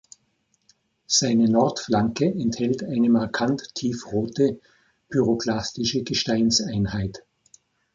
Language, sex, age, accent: German, male, 60-69, Österreichisches Deutsch